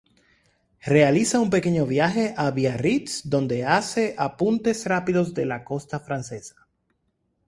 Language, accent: Spanish, América central